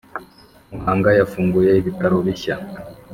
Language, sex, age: Kinyarwanda, male, 19-29